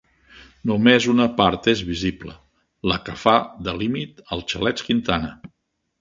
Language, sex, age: Catalan, male, 70-79